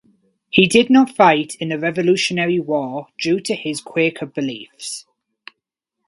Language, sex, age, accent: English, male, 19-29, England English